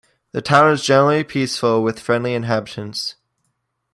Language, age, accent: English, under 19, Canadian English